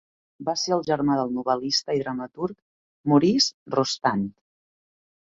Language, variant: Catalan, Central